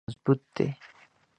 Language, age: Pashto, 30-39